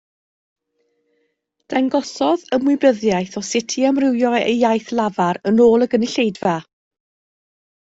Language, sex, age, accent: Welsh, female, 50-59, Y Deyrnas Unedig Cymraeg